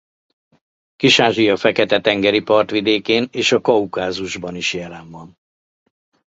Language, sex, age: Hungarian, male, 60-69